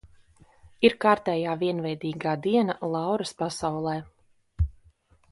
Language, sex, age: Latvian, female, 30-39